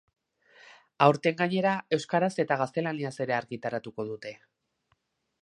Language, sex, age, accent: Basque, male, 19-29, Erdialdekoa edo Nafarra (Gipuzkoa, Nafarroa)